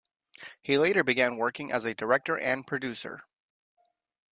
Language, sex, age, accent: English, male, 40-49, United States English